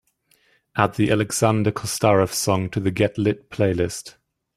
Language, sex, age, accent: English, male, 19-29, England English